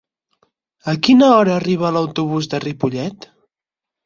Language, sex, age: Catalan, male, 19-29